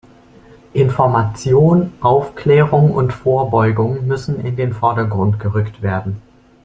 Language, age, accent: German, 19-29, Deutschland Deutsch